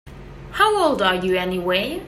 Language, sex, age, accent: English, female, 19-29, England English